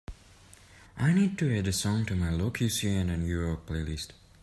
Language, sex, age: English, male, under 19